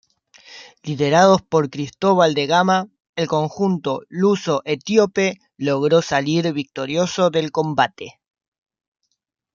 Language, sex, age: Spanish, male, 19-29